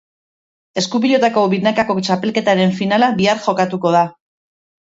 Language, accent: Basque, Erdialdekoa edo Nafarra (Gipuzkoa, Nafarroa)